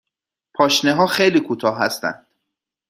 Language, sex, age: Persian, male, 30-39